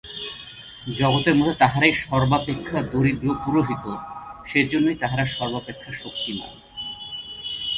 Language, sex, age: Bengali, male, 30-39